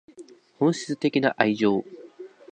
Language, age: Japanese, 19-29